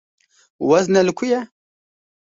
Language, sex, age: Kurdish, male, 19-29